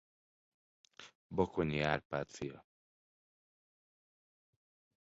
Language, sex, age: Hungarian, male, 40-49